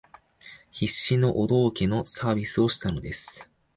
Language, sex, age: Japanese, male, 19-29